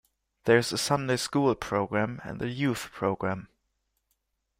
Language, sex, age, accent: English, male, 19-29, England English